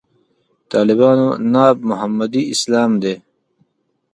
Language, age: Pashto, 30-39